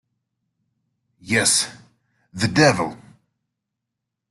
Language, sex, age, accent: English, male, 30-39, United States English